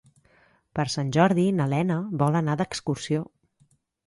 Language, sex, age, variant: Catalan, female, 40-49, Central